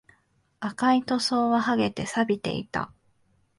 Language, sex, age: Japanese, female, 19-29